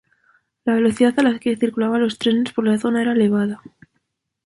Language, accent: Spanish, España: Norte peninsular (Asturias, Castilla y León, Cantabria, País Vasco, Navarra, Aragón, La Rioja, Guadalajara, Cuenca)